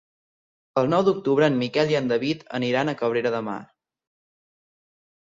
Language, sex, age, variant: Catalan, male, under 19, Central